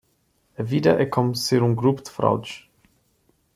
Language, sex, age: Portuguese, male, 19-29